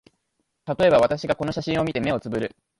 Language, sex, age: Japanese, male, 19-29